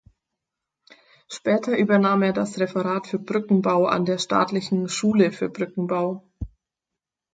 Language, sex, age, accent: German, female, 19-29, Deutschland Deutsch